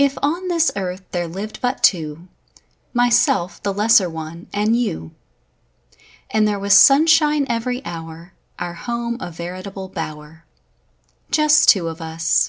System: none